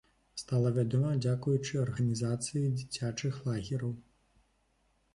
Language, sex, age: Belarusian, male, 19-29